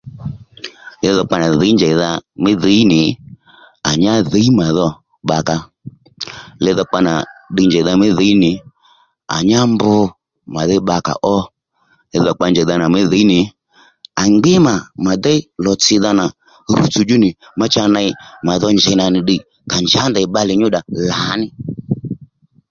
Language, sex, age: Lendu, male, 60-69